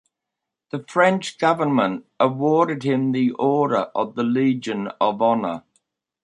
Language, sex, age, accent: English, male, 70-79, Australian English